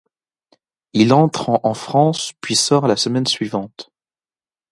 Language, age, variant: French, under 19, Français de métropole